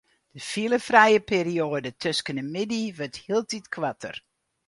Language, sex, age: Western Frisian, female, 60-69